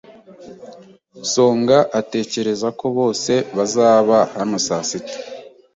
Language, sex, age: Kinyarwanda, male, 19-29